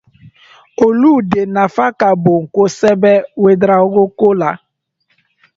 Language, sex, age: Dyula, male, 19-29